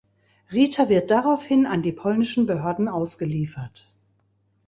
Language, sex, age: German, female, 60-69